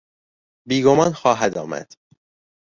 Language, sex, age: Persian, male, 19-29